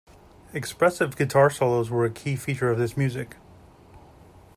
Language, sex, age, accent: English, male, 40-49, United States English